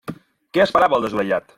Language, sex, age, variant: Catalan, male, 30-39, Central